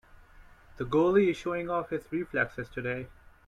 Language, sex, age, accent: English, male, 19-29, India and South Asia (India, Pakistan, Sri Lanka)